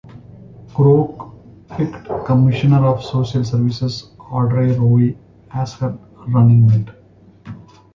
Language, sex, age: English, male, 40-49